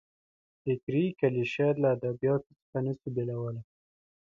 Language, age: Pashto, 19-29